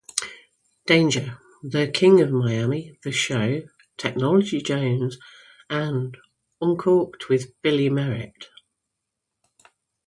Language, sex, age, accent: English, female, 50-59, England English